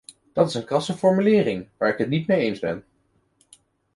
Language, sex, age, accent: Dutch, male, 19-29, Nederlands Nederlands